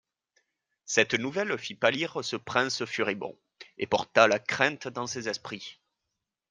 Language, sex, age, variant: French, male, 19-29, Français de métropole